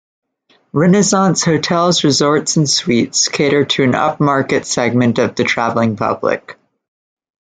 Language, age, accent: English, 19-29, United States English